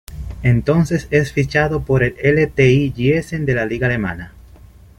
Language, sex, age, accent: Spanish, male, 19-29, Caribe: Cuba, Venezuela, Puerto Rico, República Dominicana, Panamá, Colombia caribeña, México caribeño, Costa del golfo de México